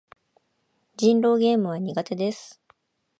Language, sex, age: Japanese, female, 50-59